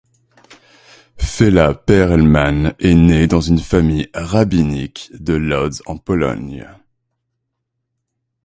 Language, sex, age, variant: French, male, 19-29, Français de métropole